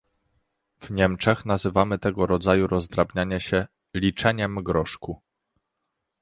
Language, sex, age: Polish, male, 30-39